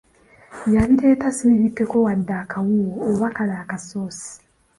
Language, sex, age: Ganda, female, 19-29